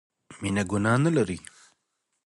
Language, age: Pashto, 19-29